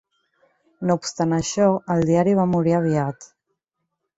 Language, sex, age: Catalan, female, 40-49